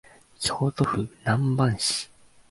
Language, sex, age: Japanese, male, 19-29